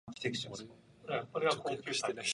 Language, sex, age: English, male, under 19